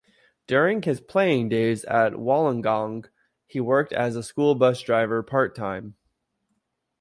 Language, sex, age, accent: English, male, 30-39, United States English